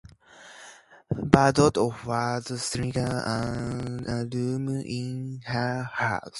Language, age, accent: English, 19-29, United States English